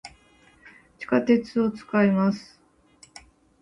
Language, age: Japanese, 30-39